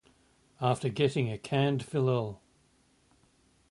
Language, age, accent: English, 40-49, Australian English